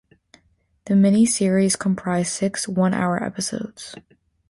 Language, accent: English, United States English